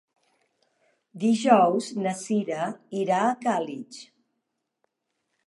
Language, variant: Catalan, Septentrional